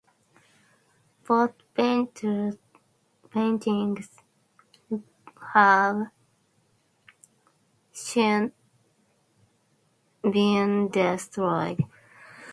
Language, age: English, 19-29